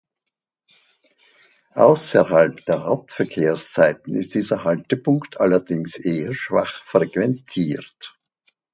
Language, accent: German, Österreichisches Deutsch